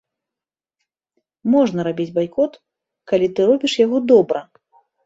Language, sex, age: Belarusian, female, 30-39